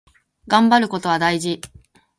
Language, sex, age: Japanese, female, 19-29